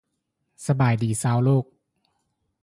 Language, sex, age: Lao, male, 30-39